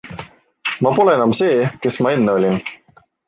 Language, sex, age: Estonian, male, 19-29